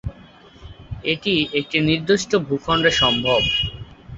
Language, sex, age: Bengali, male, under 19